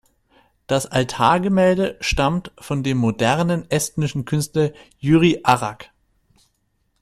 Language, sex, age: German, male, 19-29